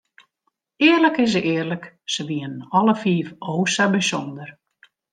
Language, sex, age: Western Frisian, female, 60-69